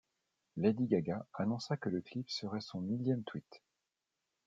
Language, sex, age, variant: French, male, 40-49, Français de métropole